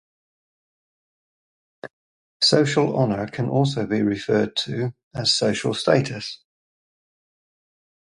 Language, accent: English, England English